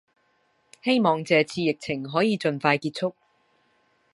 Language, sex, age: Chinese, female, 30-39